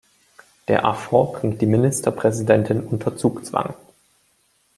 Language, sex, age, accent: German, male, 19-29, Deutschland Deutsch